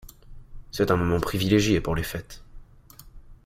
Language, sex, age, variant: French, male, under 19, Français de métropole